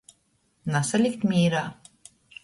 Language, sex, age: Latgalian, female, 40-49